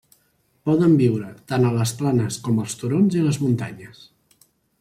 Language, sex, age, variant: Catalan, male, 19-29, Central